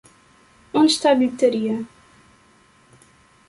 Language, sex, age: Portuguese, female, 19-29